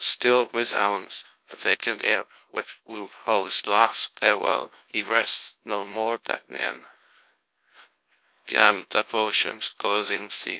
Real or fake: fake